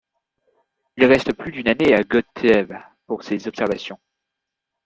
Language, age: French, 19-29